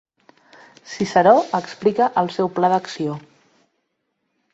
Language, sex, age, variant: Catalan, female, 40-49, Central